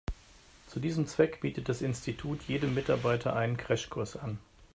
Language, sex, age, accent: German, male, 50-59, Deutschland Deutsch